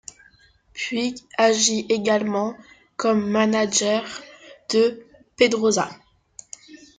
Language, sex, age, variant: French, female, 19-29, Français de métropole